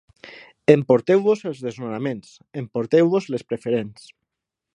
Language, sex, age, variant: Catalan, male, 40-49, Valencià meridional